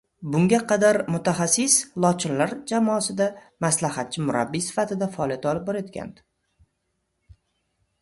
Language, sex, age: Uzbek, male, 30-39